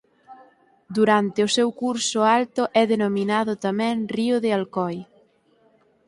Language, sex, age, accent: Galician, female, 19-29, Atlántico (seseo e gheada)